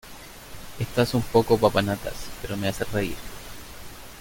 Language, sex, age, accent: Spanish, male, 30-39, Chileno: Chile, Cuyo